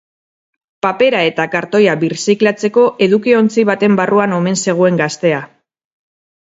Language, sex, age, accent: Basque, female, 40-49, Mendebalekoa (Araba, Bizkaia, Gipuzkoako mendebaleko herri batzuk)